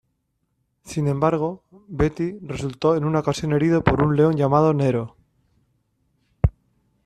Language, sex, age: Spanish, male, 50-59